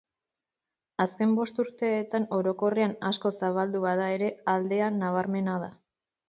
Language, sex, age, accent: Basque, female, 30-39, Erdialdekoa edo Nafarra (Gipuzkoa, Nafarroa)